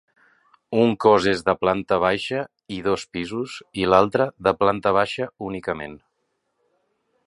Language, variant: Catalan, Central